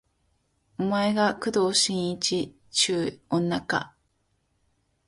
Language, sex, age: Japanese, female, 19-29